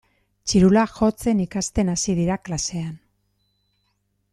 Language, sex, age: Basque, female, 50-59